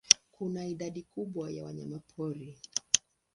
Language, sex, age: Swahili, female, 60-69